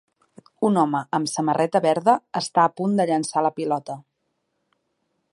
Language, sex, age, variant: Catalan, female, 30-39, Central